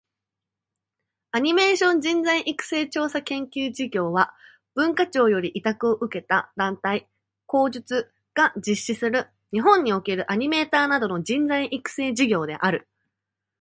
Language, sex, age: Japanese, female, 19-29